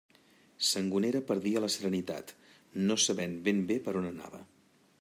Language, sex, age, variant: Catalan, male, 40-49, Central